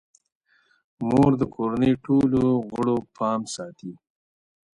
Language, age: Pashto, 30-39